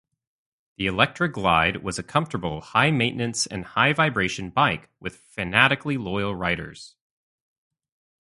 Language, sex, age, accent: English, male, 19-29, United States English